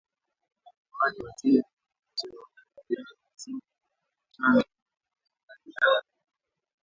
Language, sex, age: Swahili, male, 19-29